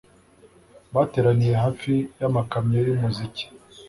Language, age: Kinyarwanda, 19-29